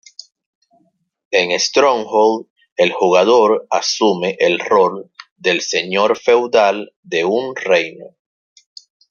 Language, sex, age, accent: Spanish, male, 30-39, Caribe: Cuba, Venezuela, Puerto Rico, República Dominicana, Panamá, Colombia caribeña, México caribeño, Costa del golfo de México